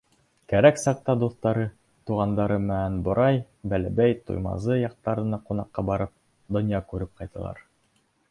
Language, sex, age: Bashkir, male, 19-29